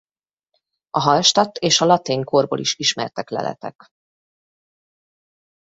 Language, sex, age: Hungarian, female, 30-39